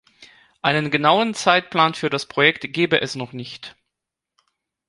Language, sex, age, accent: German, male, 30-39, Deutschland Deutsch